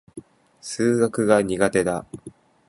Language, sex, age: Japanese, male, 19-29